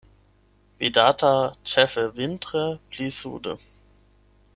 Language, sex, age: Esperanto, male, 19-29